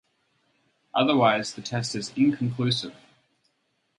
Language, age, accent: English, 30-39, Australian English